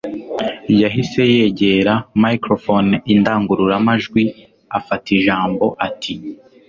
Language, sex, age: Kinyarwanda, male, 19-29